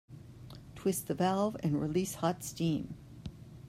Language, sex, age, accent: English, female, 50-59, United States English